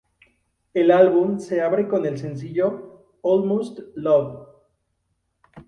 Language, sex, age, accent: Spanish, male, 19-29, México